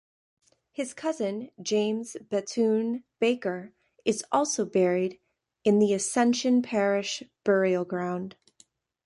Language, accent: English, United States English